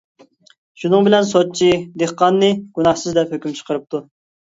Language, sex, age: Uyghur, male, 30-39